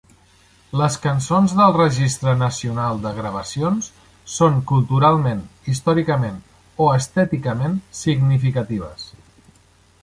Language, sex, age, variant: Catalan, male, 50-59, Central